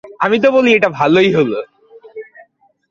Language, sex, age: Bengali, male, 19-29